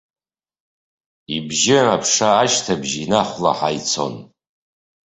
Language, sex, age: Abkhazian, male, 40-49